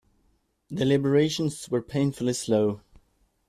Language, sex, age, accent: English, male, 30-39, United States English